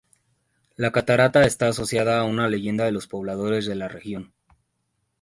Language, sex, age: Spanish, male, 30-39